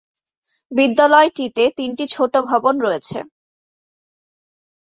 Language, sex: Bengali, female